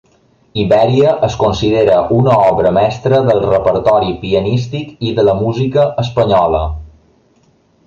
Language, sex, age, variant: Catalan, male, 19-29, Balear